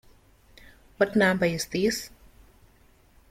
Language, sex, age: English, female, 19-29